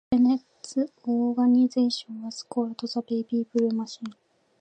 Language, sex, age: English, female, 19-29